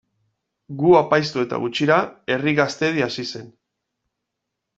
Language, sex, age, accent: Basque, male, 40-49, Mendebalekoa (Araba, Bizkaia, Gipuzkoako mendebaleko herri batzuk)